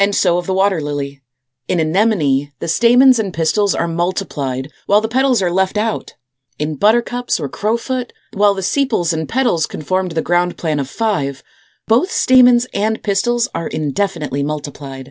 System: none